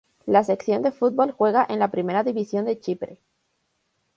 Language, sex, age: Spanish, female, 19-29